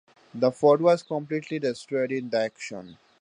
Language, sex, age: English, male, 19-29